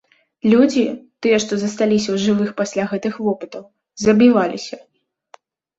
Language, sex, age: Belarusian, female, under 19